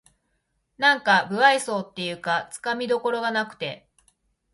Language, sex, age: Japanese, female, 40-49